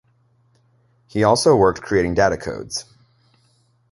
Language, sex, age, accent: English, male, 19-29, United States English